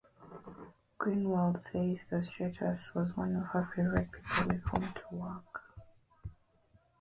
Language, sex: English, female